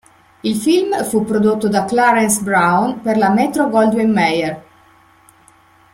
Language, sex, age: Italian, female, 50-59